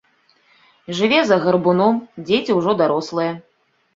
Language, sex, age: Belarusian, female, 30-39